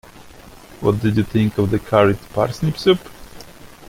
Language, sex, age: English, male, 19-29